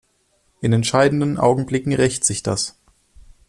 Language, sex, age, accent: German, male, 19-29, Deutschland Deutsch